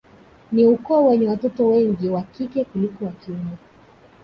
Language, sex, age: Swahili, female, 30-39